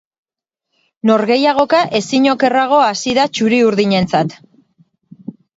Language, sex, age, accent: Basque, female, 40-49, Mendebalekoa (Araba, Bizkaia, Gipuzkoako mendebaleko herri batzuk)